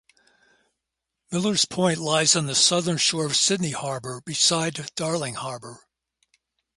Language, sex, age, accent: English, male, 70-79, United States English